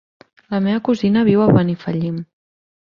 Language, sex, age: Catalan, female, 19-29